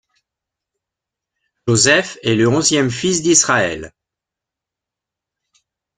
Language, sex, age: French, male, 60-69